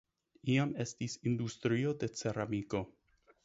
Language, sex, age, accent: Esperanto, male, 19-29, Internacia